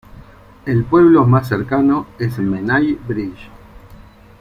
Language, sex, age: Spanish, male, 50-59